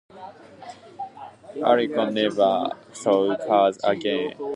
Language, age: English, under 19